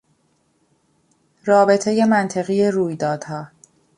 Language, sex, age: Persian, female, 19-29